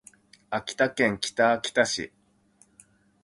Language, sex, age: Japanese, male, 30-39